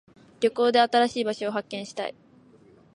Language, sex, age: Japanese, female, under 19